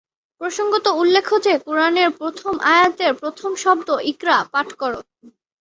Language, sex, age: Bengali, female, 19-29